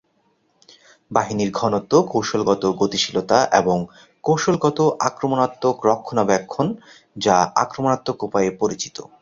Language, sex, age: Bengali, male, 30-39